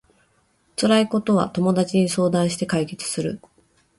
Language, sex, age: Japanese, female, 40-49